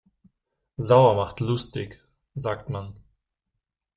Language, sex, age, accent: German, male, 19-29, Deutschland Deutsch